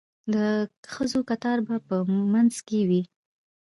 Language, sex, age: Pashto, female, 19-29